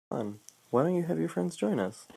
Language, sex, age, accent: English, male, 19-29, United States English